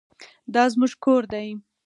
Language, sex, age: Pashto, female, under 19